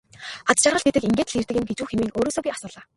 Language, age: Mongolian, 19-29